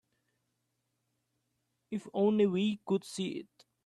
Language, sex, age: English, male, 19-29